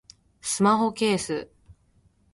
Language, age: Japanese, 19-29